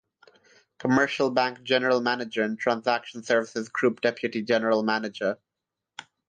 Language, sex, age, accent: English, male, 19-29, India and South Asia (India, Pakistan, Sri Lanka)